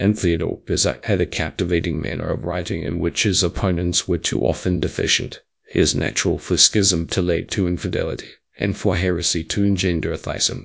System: TTS, GradTTS